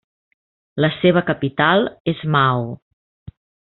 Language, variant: Catalan, Central